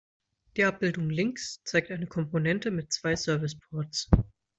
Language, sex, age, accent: German, male, 30-39, Deutschland Deutsch